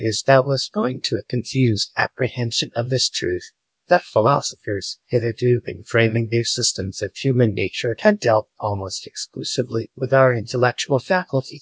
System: TTS, GlowTTS